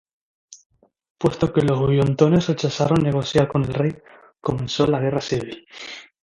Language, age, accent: Spanish, 19-29, España: Islas Canarias